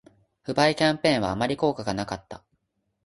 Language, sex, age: Japanese, male, 19-29